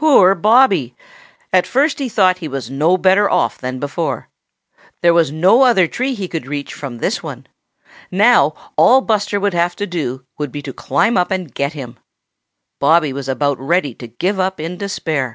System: none